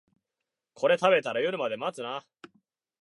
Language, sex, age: Japanese, male, 19-29